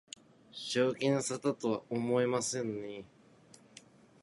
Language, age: Japanese, 30-39